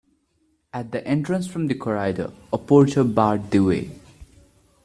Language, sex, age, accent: English, male, 19-29, India and South Asia (India, Pakistan, Sri Lanka)